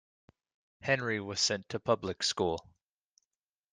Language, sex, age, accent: English, male, 19-29, United States English